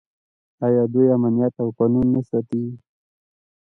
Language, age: Pashto, 19-29